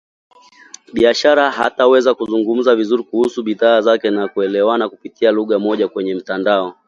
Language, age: Swahili, 30-39